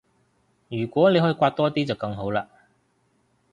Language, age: Cantonese, 30-39